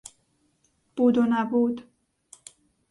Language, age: Persian, 30-39